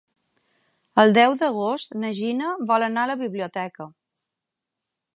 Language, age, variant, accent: Catalan, 30-39, Balear, balear; Palma